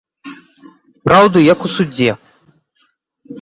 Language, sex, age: Belarusian, male, 19-29